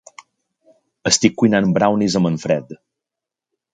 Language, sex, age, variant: Catalan, male, 30-39, Central